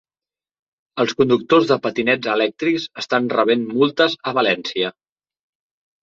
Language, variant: Catalan, Central